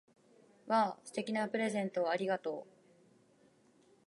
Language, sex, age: Japanese, female, 19-29